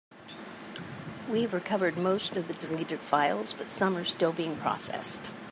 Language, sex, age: English, female, 60-69